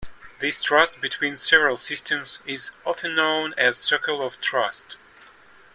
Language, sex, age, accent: English, male, 40-49, England English